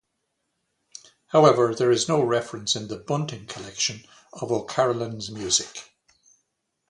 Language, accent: English, Irish English